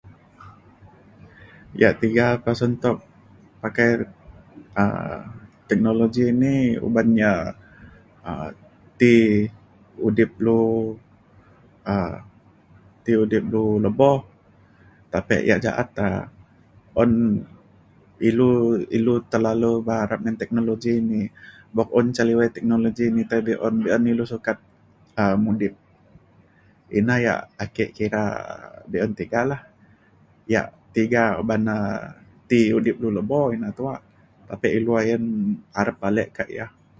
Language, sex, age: Mainstream Kenyah, male, 30-39